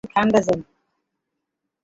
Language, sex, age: Bengali, female, 50-59